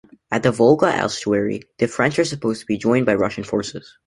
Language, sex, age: English, male, under 19